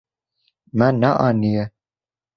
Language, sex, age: Kurdish, male, 19-29